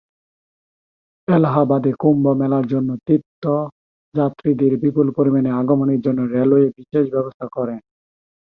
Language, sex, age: Bengali, male, 19-29